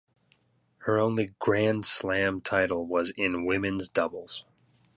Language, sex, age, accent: English, male, 30-39, United States English